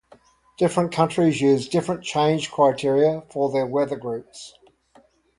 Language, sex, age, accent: English, male, 60-69, Australian English